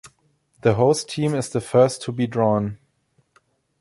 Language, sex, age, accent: English, male, 19-29, England English